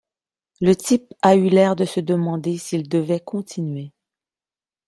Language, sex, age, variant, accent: French, female, 40-49, Français d'Amérique du Nord, Français du Canada